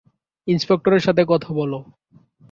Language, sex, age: Bengali, male, under 19